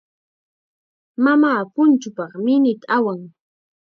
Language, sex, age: Chiquián Ancash Quechua, female, 19-29